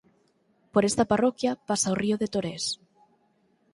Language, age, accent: Galician, 19-29, Normativo (estándar)